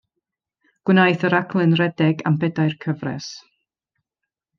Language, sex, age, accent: Welsh, female, 30-39, Y Deyrnas Unedig Cymraeg